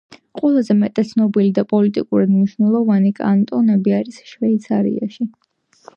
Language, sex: Georgian, female